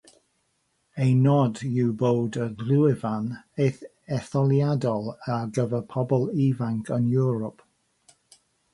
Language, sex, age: Welsh, male, 60-69